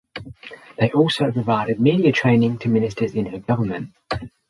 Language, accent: English, Australian English; New Zealand English